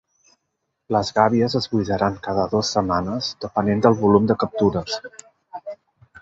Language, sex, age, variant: Catalan, male, 40-49, Central